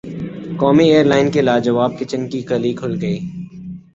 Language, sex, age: Urdu, male, 19-29